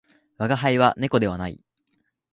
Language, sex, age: Japanese, male, 19-29